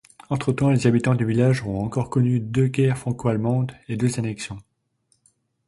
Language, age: French, 30-39